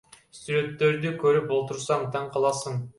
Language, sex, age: Kyrgyz, male, under 19